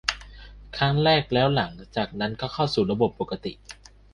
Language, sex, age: Thai, male, 19-29